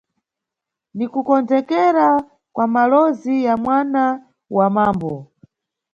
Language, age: Nyungwe, 30-39